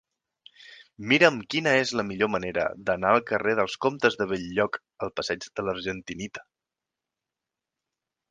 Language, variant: Catalan, Central